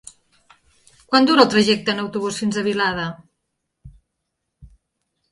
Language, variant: Catalan, Nord-Occidental